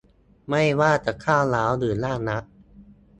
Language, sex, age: Thai, male, 19-29